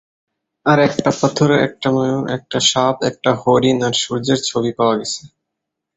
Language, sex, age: Bengali, male, under 19